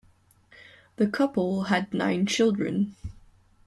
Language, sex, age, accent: English, female, 19-29, United States English